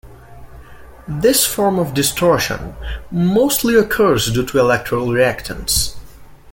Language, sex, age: English, male, under 19